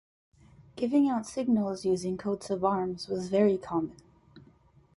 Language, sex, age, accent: English, female, 19-29, United States English